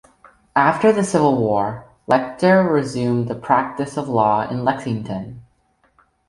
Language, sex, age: English, male, under 19